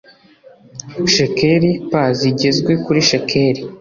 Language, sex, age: Kinyarwanda, male, under 19